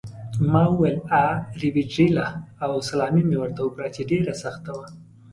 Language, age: Pashto, 30-39